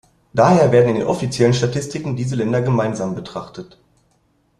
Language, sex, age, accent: German, male, 30-39, Deutschland Deutsch